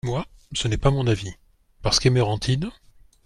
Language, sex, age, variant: French, male, 50-59, Français de métropole